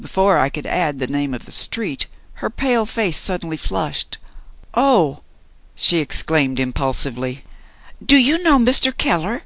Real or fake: real